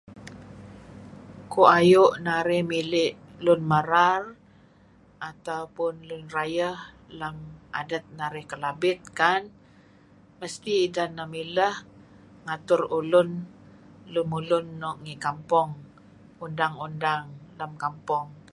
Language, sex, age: Kelabit, female, 60-69